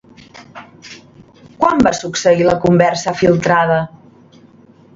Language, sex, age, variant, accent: Catalan, female, 40-49, Central, central